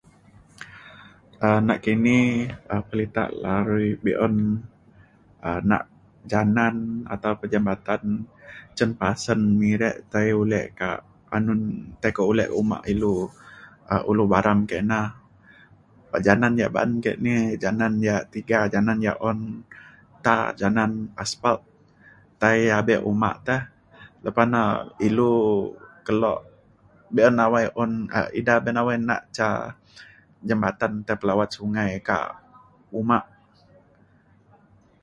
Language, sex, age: Mainstream Kenyah, male, 30-39